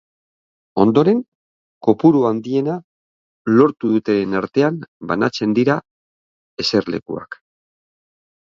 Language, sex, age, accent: Basque, male, 60-69, Mendebalekoa (Araba, Bizkaia, Gipuzkoako mendebaleko herri batzuk)